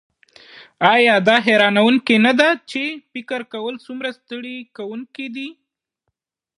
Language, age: Pashto, 19-29